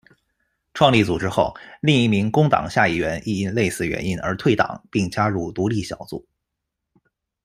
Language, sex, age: Chinese, male, 19-29